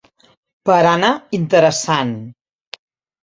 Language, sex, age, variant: Catalan, female, 50-59, Central